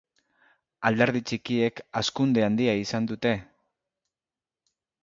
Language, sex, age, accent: Basque, male, 50-59, Mendebalekoa (Araba, Bizkaia, Gipuzkoako mendebaleko herri batzuk)